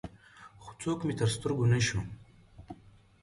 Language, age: Pashto, 30-39